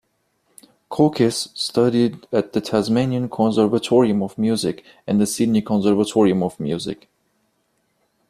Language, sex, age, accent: English, male, 19-29, United States English